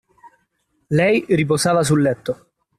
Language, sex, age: Italian, male, 19-29